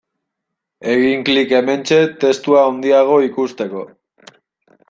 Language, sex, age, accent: Basque, male, 19-29, Mendebalekoa (Araba, Bizkaia, Gipuzkoako mendebaleko herri batzuk)